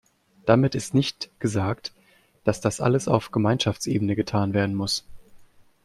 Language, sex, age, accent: German, male, 19-29, Deutschland Deutsch